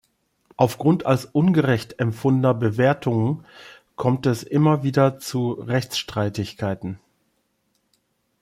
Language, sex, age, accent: German, male, 50-59, Deutschland Deutsch